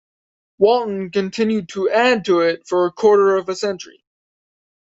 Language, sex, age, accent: English, male, 19-29, United States English